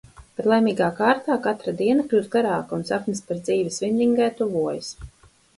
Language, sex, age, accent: Latvian, female, 40-49, Dzimtā valoda